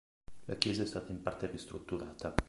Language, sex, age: Italian, male, 40-49